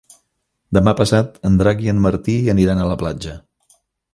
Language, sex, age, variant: Catalan, male, 50-59, Central